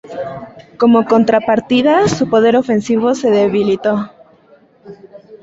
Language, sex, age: Spanish, female, 19-29